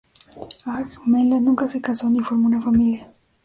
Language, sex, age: Spanish, female, under 19